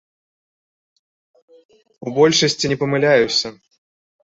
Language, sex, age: Belarusian, male, 30-39